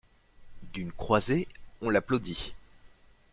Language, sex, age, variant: French, male, 19-29, Français de métropole